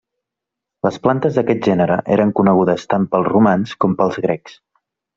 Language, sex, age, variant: Catalan, male, 19-29, Central